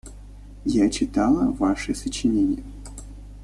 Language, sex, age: Russian, male, 19-29